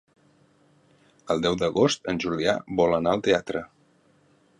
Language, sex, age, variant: Catalan, male, 40-49, Central